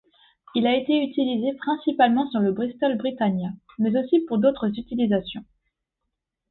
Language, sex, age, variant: French, female, 19-29, Français de métropole